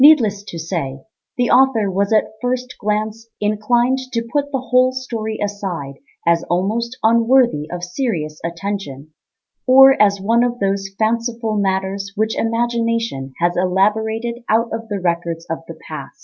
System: none